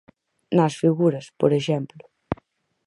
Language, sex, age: Galician, female, 19-29